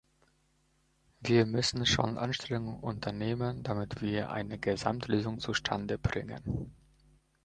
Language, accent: German, Polnisch Deutsch